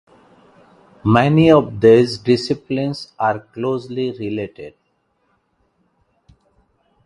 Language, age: English, 40-49